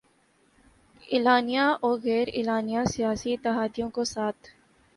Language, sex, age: Urdu, female, 19-29